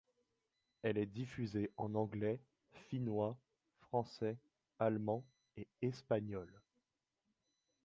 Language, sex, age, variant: French, male, 19-29, Français de métropole